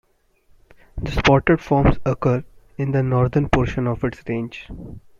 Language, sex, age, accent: English, male, under 19, India and South Asia (India, Pakistan, Sri Lanka)